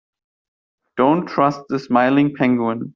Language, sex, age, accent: English, male, 30-39, United States English